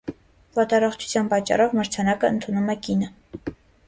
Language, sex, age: Armenian, female, 19-29